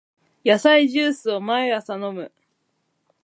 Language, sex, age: Japanese, female, 19-29